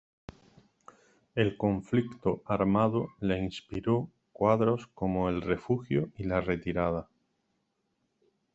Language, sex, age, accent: Spanish, male, 40-49, España: Sur peninsular (Andalucia, Extremadura, Murcia)